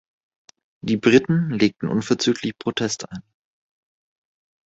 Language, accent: German, Deutschland Deutsch